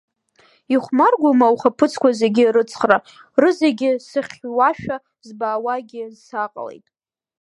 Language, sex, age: Abkhazian, female, 19-29